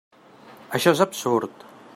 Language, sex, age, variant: Catalan, male, 40-49, Central